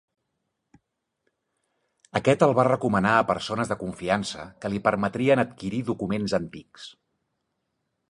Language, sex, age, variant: Catalan, male, 40-49, Central